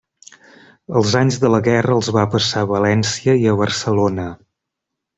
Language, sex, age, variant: Catalan, male, 30-39, Central